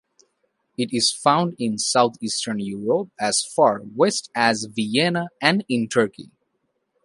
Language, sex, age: English, male, 19-29